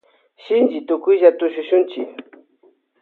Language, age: Loja Highland Quichua, 40-49